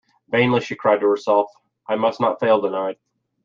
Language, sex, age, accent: English, male, 30-39, United States English